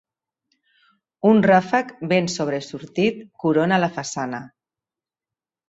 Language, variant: Catalan, Central